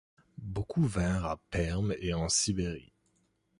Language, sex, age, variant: French, male, 19-29, Français de métropole